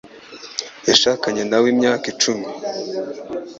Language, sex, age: Kinyarwanda, male, 19-29